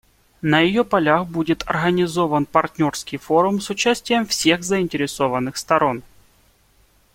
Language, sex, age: Russian, male, 19-29